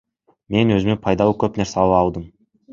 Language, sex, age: Kyrgyz, male, under 19